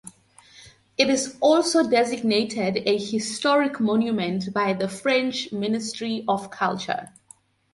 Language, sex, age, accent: English, female, 30-39, Southern African (South Africa, Zimbabwe, Namibia)